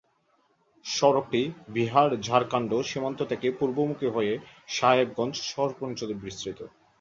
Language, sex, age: Bengali, male, 19-29